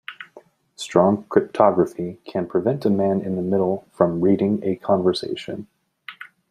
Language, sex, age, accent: English, male, 30-39, United States English